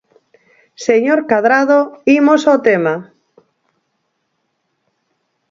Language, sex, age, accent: Galician, female, 50-59, Normativo (estándar)